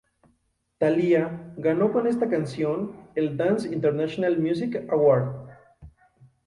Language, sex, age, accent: Spanish, male, 19-29, México